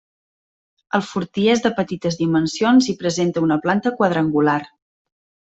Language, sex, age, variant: Catalan, female, 30-39, Central